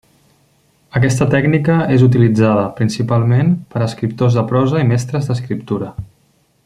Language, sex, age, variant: Catalan, male, 30-39, Central